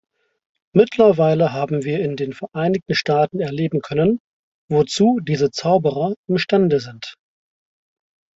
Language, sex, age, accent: German, male, 30-39, Deutschland Deutsch